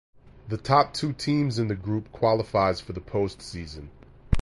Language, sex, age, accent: English, male, 40-49, United States English